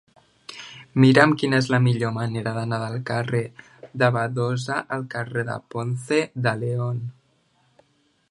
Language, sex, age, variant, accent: Catalan, male, under 19, Central, central